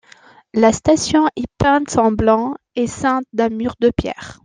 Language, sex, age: French, female, 30-39